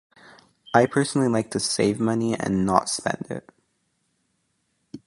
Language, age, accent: English, under 19, United States English